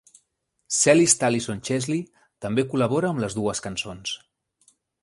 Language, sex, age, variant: Catalan, male, 30-39, Central